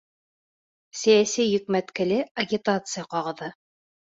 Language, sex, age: Bashkir, female, 30-39